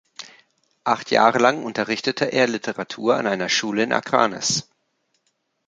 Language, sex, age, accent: German, male, 30-39, Deutschland Deutsch